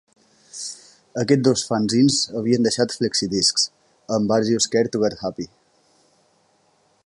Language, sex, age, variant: Catalan, male, 19-29, Balear